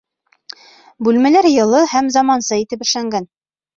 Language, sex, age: Bashkir, female, 19-29